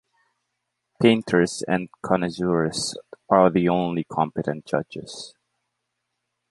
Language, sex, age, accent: English, male, 30-39, Filipino